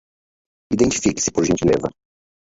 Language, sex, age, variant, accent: Portuguese, male, 50-59, Portuguese (Brasil), Paulista